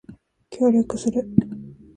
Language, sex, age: Japanese, female, 19-29